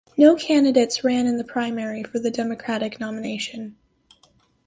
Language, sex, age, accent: English, female, under 19, United States English